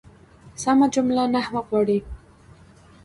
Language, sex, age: Pashto, female, 19-29